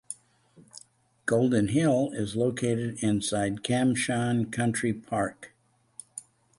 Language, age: English, 70-79